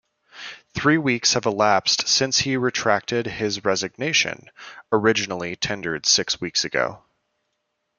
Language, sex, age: English, male, 19-29